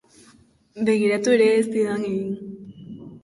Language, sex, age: Basque, female, under 19